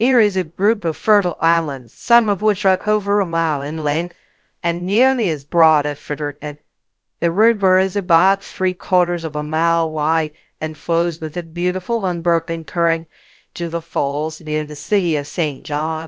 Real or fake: fake